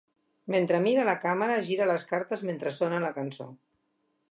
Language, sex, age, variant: Catalan, female, 60-69, Central